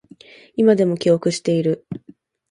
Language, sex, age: Japanese, female, 19-29